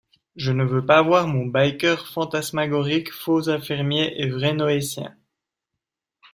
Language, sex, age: French, male, 19-29